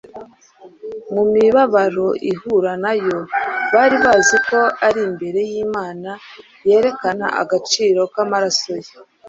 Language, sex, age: Kinyarwanda, female, 30-39